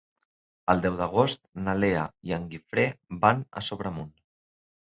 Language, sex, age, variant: Catalan, male, 30-39, Central